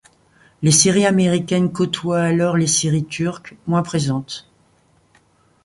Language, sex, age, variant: French, female, 60-69, Français de métropole